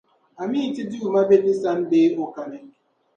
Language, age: Dagbani, 19-29